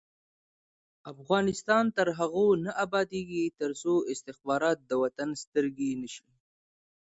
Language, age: Pashto, 19-29